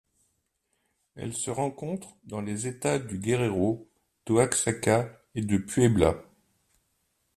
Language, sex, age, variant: French, male, 50-59, Français de métropole